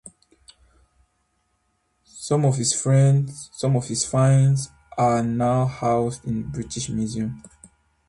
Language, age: English, 19-29